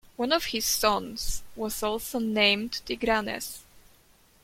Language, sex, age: English, female, under 19